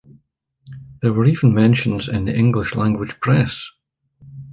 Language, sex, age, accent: English, male, 50-59, Scottish English